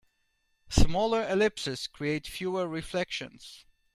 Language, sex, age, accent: English, male, 40-49, England English